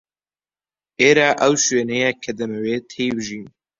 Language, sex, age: Central Kurdish, male, 19-29